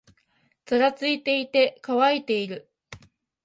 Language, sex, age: Japanese, female, 19-29